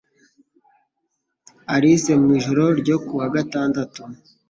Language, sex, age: Kinyarwanda, male, 19-29